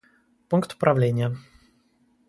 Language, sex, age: Russian, male, 19-29